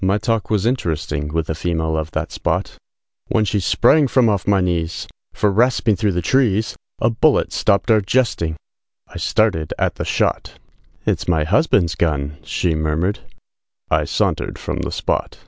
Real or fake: real